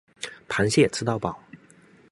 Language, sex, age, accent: Chinese, male, 19-29, 出生地：福建省